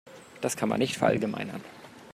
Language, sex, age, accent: German, male, 30-39, Deutschland Deutsch